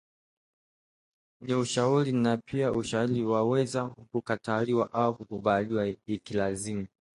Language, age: Swahili, 19-29